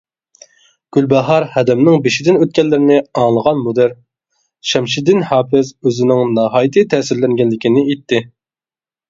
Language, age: Uyghur, 19-29